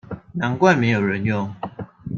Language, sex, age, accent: Chinese, male, 19-29, 出生地：高雄市